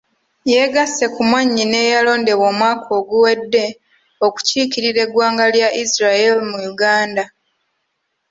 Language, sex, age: Ganda, female, 19-29